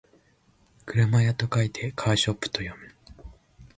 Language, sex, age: Japanese, male, 19-29